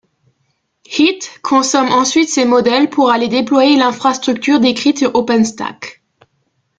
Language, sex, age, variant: French, female, 19-29, Français de métropole